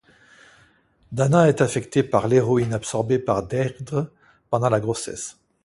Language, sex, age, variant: French, male, 60-69, Français de métropole